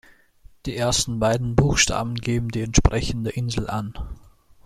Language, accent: German, Österreichisches Deutsch